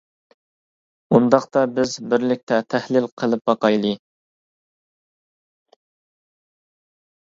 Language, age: Uyghur, 19-29